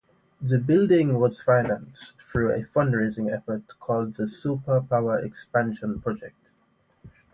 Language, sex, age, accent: English, male, 30-39, England English